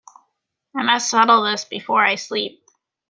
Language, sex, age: English, female, 30-39